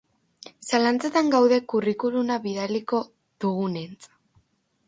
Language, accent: Basque, Erdialdekoa edo Nafarra (Gipuzkoa, Nafarroa)